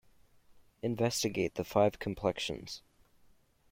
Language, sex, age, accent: English, male, 19-29, Canadian English